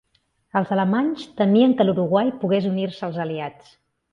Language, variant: Catalan, Central